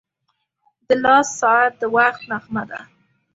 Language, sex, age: Pashto, female, under 19